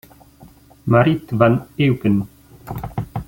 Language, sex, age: Italian, male, 19-29